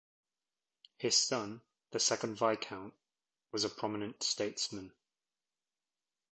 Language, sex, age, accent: English, male, 30-39, England English